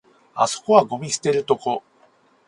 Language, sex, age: Japanese, male, 40-49